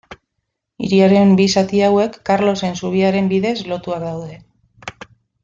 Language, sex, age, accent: Basque, female, 40-49, Mendebalekoa (Araba, Bizkaia, Gipuzkoako mendebaleko herri batzuk)